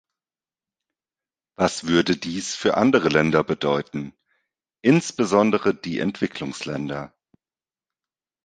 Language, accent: German, Deutschland Deutsch